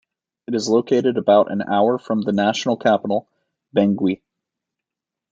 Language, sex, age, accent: English, male, 30-39, United States English